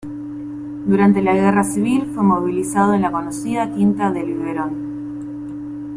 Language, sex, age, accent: Spanish, female, 30-39, Rioplatense: Argentina, Uruguay, este de Bolivia, Paraguay